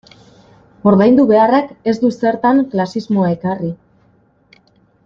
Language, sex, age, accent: Basque, female, 30-39, Mendebalekoa (Araba, Bizkaia, Gipuzkoako mendebaleko herri batzuk)